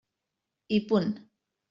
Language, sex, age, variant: Catalan, female, 19-29, Central